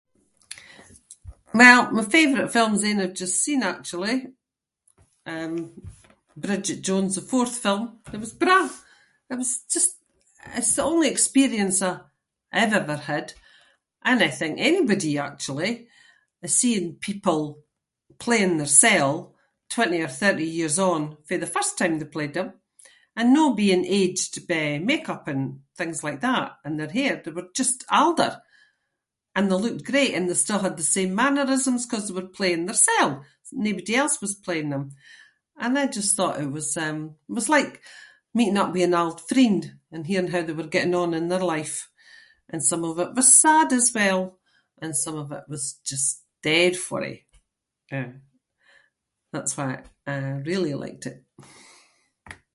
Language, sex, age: Scots, female, 70-79